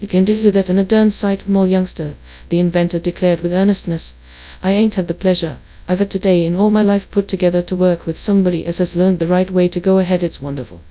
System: TTS, FastPitch